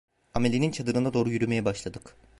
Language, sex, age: Turkish, male, 19-29